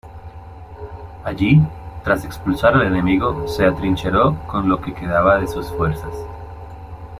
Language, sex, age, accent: Spanish, male, 30-39, Andino-Pacífico: Colombia, Perú, Ecuador, oeste de Bolivia y Venezuela andina